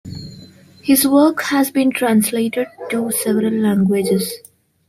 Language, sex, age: English, female, 19-29